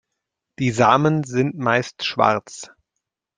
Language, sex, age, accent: German, male, 30-39, Deutschland Deutsch